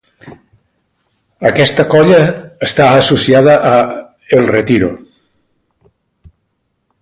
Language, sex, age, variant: Catalan, male, 60-69, Central